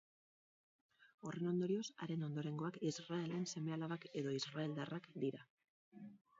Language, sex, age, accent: Basque, female, 40-49, Mendebalekoa (Araba, Bizkaia, Gipuzkoako mendebaleko herri batzuk)